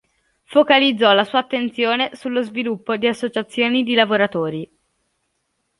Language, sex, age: Italian, female, under 19